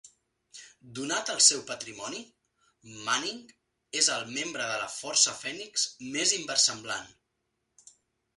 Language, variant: Catalan, Central